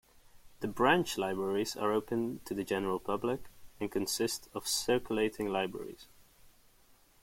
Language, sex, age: English, male, 19-29